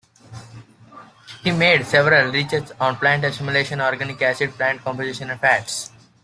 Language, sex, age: English, male, under 19